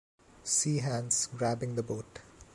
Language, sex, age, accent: English, male, under 19, India and South Asia (India, Pakistan, Sri Lanka)